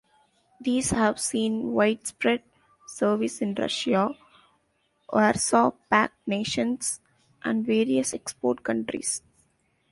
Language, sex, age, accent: English, female, 19-29, India and South Asia (India, Pakistan, Sri Lanka)